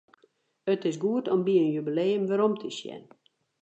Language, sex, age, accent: Western Frisian, female, 60-69, Wâldfrysk